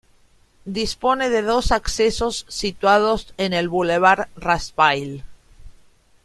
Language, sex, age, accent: Spanish, female, 50-59, Rioplatense: Argentina, Uruguay, este de Bolivia, Paraguay